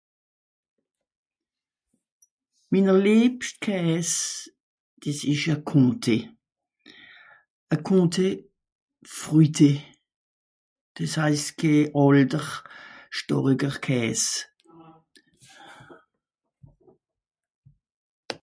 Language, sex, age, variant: Swiss German, female, 60-69, Nordniederàlemmànisch (Rishoffe, Zàwere, Bùsswìller, Hawenau, Brüemt, Stroossbùri, Molse, Dàmbàch, Schlettstàtt, Pfàlzbùri usw.)